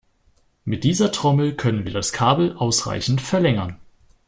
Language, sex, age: German, female, 19-29